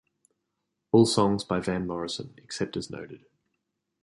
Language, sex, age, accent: English, male, 19-29, Australian English